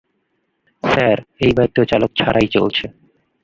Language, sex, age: Bengali, male, 19-29